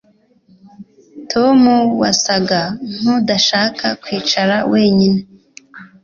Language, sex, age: Kinyarwanda, female, 19-29